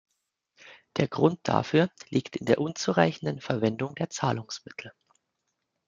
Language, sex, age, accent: German, male, 30-39, Deutschland Deutsch